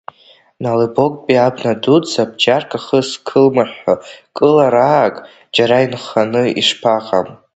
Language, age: Abkhazian, under 19